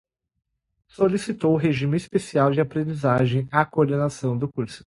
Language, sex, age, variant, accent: Portuguese, male, 19-29, Portuguese (Brasil), Gaucho